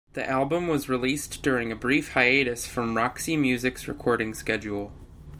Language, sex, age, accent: English, male, 19-29, United States English